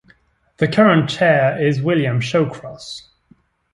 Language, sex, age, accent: English, male, 19-29, England English